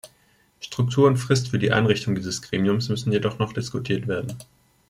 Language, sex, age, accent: German, male, 19-29, Deutschland Deutsch